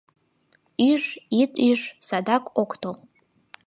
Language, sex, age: Mari, female, 19-29